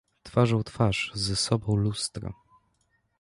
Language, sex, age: Polish, male, 19-29